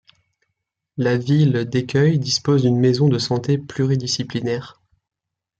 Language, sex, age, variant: French, male, 19-29, Français de métropole